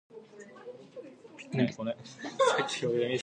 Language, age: English, 19-29